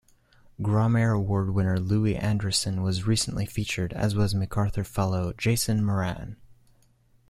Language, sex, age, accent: English, male, 19-29, United States English